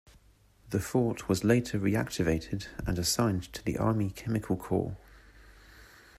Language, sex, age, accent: English, male, 30-39, England English